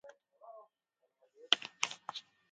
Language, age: English, 19-29